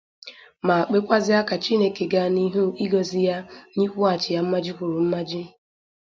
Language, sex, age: Igbo, female, under 19